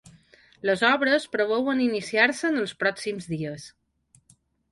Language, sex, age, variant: Catalan, female, 40-49, Balear